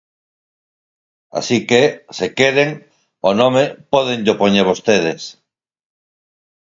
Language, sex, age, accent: Galician, male, 40-49, Normativo (estándar)